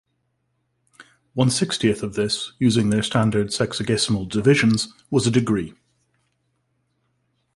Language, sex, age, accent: English, male, 40-49, Irish English